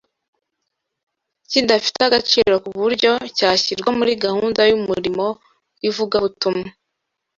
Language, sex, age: Kinyarwanda, female, 19-29